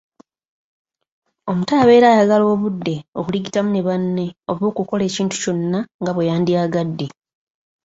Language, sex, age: Ganda, female, 19-29